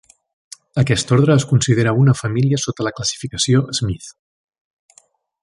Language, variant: Catalan, Central